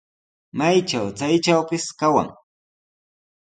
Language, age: Sihuas Ancash Quechua, 19-29